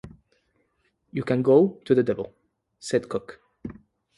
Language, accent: English, India and South Asia (India, Pakistan, Sri Lanka)